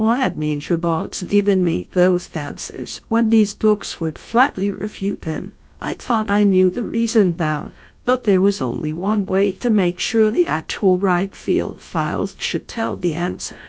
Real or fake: fake